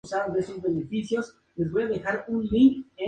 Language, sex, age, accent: Spanish, male, 19-29, México